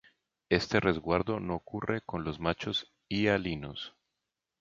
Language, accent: Spanish, Andino-Pacífico: Colombia, Perú, Ecuador, oeste de Bolivia y Venezuela andina